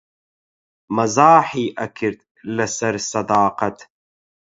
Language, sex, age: Central Kurdish, male, 30-39